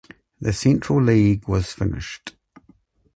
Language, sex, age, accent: English, male, 60-69, New Zealand English